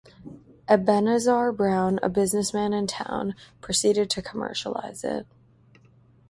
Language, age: English, 19-29